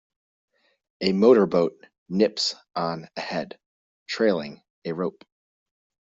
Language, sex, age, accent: English, male, 30-39, United States English